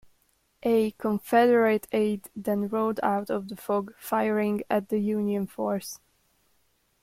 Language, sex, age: English, female, 19-29